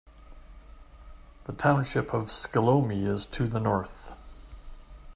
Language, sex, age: English, male, 60-69